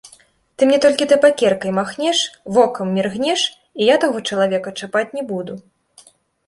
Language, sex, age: Belarusian, female, 19-29